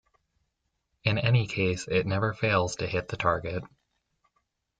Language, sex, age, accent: English, male, 19-29, United States English